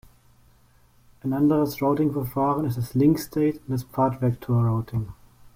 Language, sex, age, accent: German, male, 19-29, Deutschland Deutsch